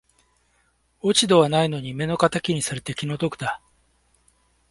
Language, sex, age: Japanese, male, 50-59